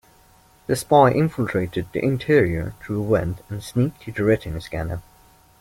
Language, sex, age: English, male, 19-29